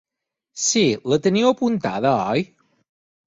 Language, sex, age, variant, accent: Catalan, male, 30-39, Balear, mallorquí